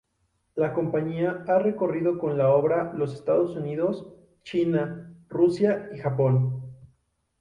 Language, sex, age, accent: Spanish, male, 19-29, México